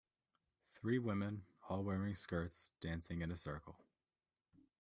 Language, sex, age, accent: English, male, 19-29, United States English